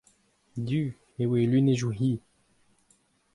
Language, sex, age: Breton, male, 19-29